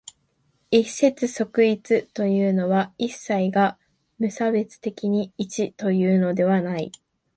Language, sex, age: Japanese, female, 19-29